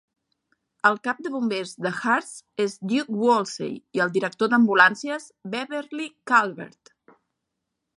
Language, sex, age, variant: Catalan, female, 40-49, Central